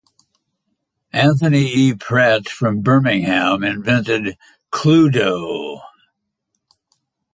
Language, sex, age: English, male, 80-89